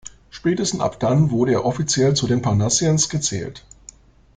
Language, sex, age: German, male, 50-59